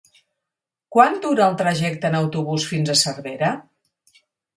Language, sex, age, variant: Catalan, female, 50-59, Central